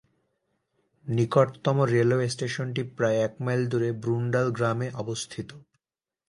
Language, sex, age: Bengali, male, 19-29